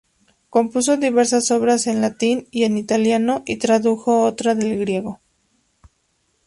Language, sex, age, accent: Spanish, female, 19-29, México